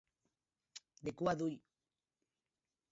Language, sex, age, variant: Catalan, female, 40-49, Valencià central